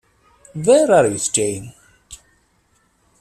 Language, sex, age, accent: English, male, 30-39, India and South Asia (India, Pakistan, Sri Lanka)